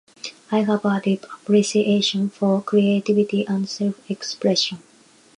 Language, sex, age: English, female, 19-29